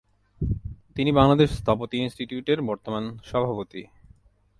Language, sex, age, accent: Bengali, male, 19-29, Native